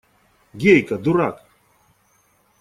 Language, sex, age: Russian, male, 40-49